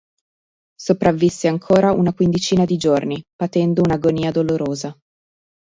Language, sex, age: Italian, female, 30-39